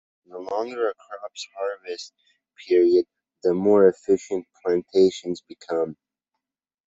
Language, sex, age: English, male, 30-39